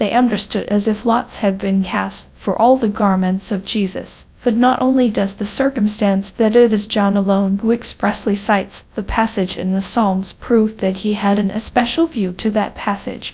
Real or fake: fake